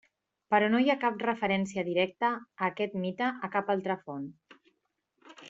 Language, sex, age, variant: Catalan, female, 40-49, Central